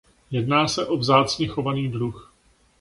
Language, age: Czech, 40-49